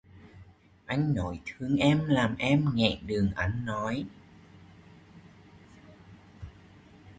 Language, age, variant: Vietnamese, 19-29, Hà Nội